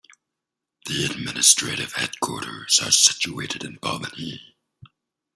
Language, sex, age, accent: English, male, 19-29, United States English